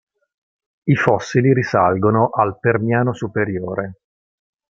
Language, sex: Italian, male